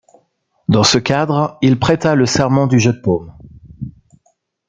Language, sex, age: French, male, 40-49